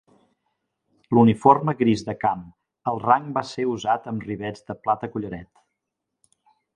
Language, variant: Catalan, Central